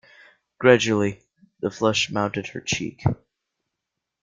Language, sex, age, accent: English, male, under 19, United States English